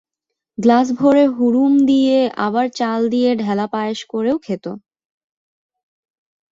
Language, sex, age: Bengali, female, 19-29